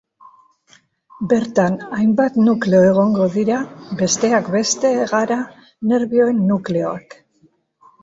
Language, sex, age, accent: Basque, female, 70-79, Mendebalekoa (Araba, Bizkaia, Gipuzkoako mendebaleko herri batzuk)